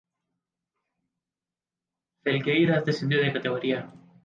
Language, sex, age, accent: Spanish, male, 19-29, América central